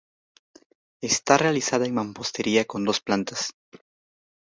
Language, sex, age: Spanish, male, under 19